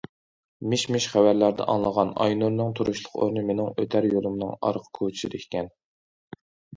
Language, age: Uyghur, 19-29